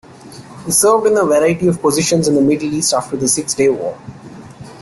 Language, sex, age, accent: English, male, 30-39, India and South Asia (India, Pakistan, Sri Lanka)